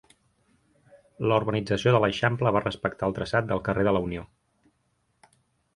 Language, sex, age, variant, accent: Catalan, male, 30-39, Central, tarragoní